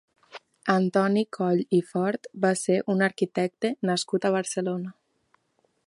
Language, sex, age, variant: Catalan, female, 19-29, Nord-Occidental